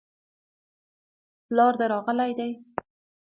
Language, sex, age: Pashto, female, 19-29